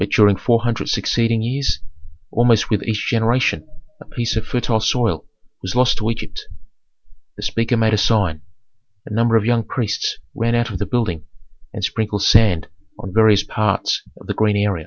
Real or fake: real